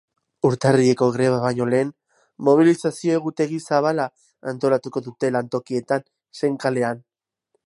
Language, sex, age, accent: Basque, male, 19-29, Mendebalekoa (Araba, Bizkaia, Gipuzkoako mendebaleko herri batzuk)